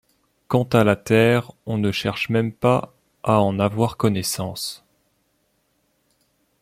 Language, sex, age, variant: French, male, 19-29, Français de métropole